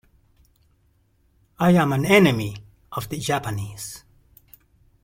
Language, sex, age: English, male, 60-69